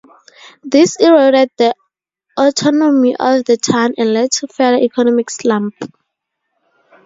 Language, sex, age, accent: English, female, 19-29, Southern African (South Africa, Zimbabwe, Namibia)